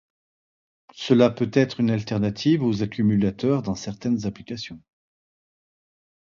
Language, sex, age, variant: French, male, 40-49, Français de métropole